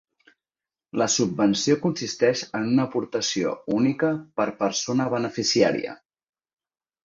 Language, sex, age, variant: Catalan, male, 30-39, Central